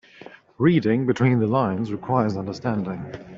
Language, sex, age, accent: English, male, 19-29, England English